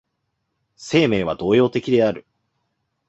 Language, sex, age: Japanese, male, 19-29